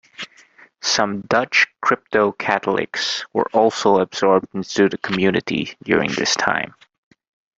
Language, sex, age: English, male, 19-29